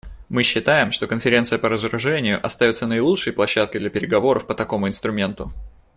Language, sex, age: Russian, male, 19-29